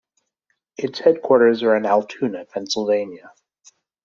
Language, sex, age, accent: English, male, 30-39, United States English